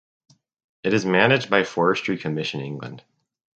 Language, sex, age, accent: English, male, under 19, United States English